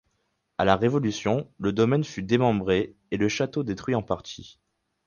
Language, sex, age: French, male, 19-29